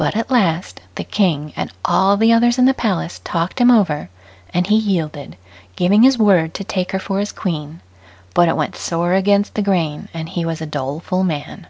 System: none